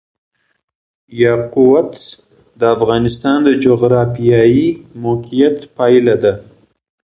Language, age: Pashto, 19-29